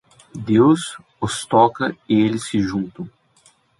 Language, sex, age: Portuguese, male, 19-29